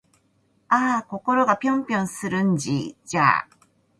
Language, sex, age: Japanese, female, 40-49